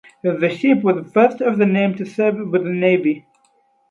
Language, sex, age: English, male, 19-29